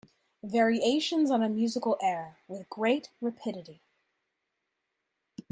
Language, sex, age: English, female, 30-39